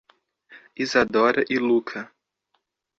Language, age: Portuguese, 19-29